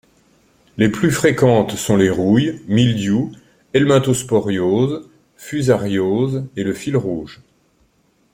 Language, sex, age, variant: French, male, 50-59, Français de métropole